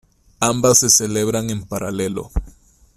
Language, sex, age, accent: Spanish, male, 19-29, México